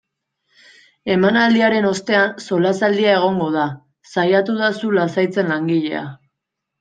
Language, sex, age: Basque, female, 19-29